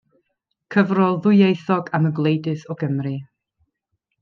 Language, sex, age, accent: Welsh, female, 30-39, Y Deyrnas Unedig Cymraeg